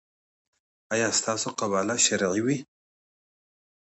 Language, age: Pashto, 40-49